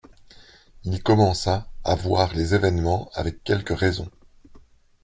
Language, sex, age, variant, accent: French, male, 40-49, Français d'Europe, Français de Belgique